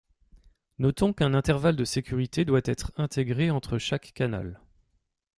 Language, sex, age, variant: French, male, 30-39, Français de métropole